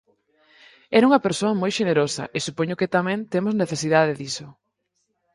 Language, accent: Galician, Normativo (estándar)